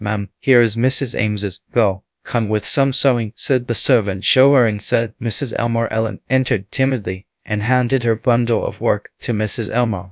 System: TTS, GradTTS